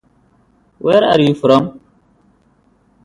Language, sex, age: English, male, 30-39